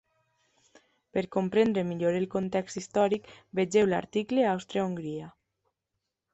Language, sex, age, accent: Catalan, female, 19-29, valencià